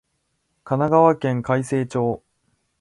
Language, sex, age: Japanese, male, 19-29